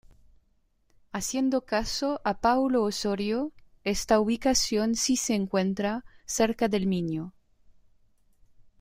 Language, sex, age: Spanish, female, 30-39